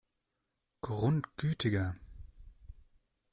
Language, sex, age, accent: German, male, 19-29, Deutschland Deutsch